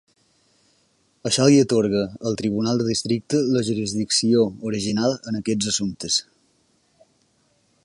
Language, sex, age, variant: Catalan, male, 19-29, Balear